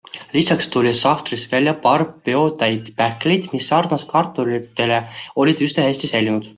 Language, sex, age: Estonian, male, 19-29